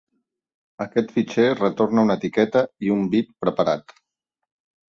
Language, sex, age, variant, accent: Catalan, male, 40-49, Central, gironí